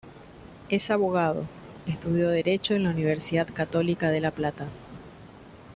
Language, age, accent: Spanish, 50-59, Rioplatense: Argentina, Uruguay, este de Bolivia, Paraguay